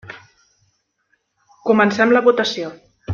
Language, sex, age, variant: Catalan, female, 40-49, Central